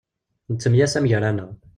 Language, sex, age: Kabyle, male, 19-29